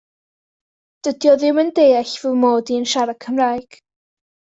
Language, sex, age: Welsh, female, under 19